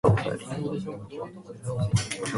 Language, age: Cantonese, 19-29